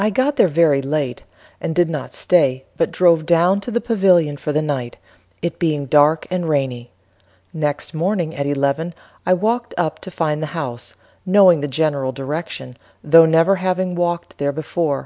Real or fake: real